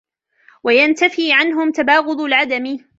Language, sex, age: Arabic, female, 19-29